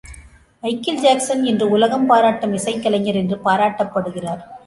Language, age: Tamil, 50-59